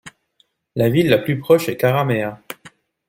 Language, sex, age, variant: French, male, 30-39, Français de métropole